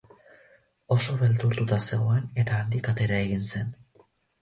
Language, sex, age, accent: Basque, male, 19-29, Mendebalekoa (Araba, Bizkaia, Gipuzkoako mendebaleko herri batzuk)